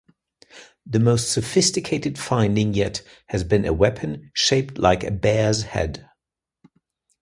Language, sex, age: English, male, 50-59